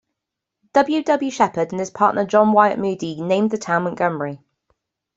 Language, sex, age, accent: English, female, 30-39, England English